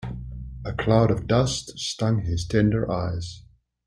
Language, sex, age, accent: English, male, 40-49, Southern African (South Africa, Zimbabwe, Namibia)